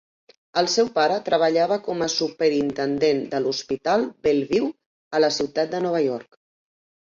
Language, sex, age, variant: Catalan, female, 50-59, Central